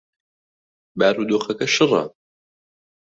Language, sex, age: Central Kurdish, male, 19-29